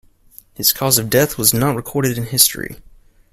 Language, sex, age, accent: English, male, 19-29, United States English